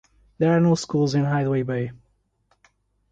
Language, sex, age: English, male, 30-39